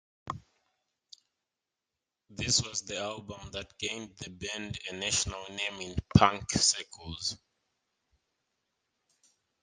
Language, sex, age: English, male, 19-29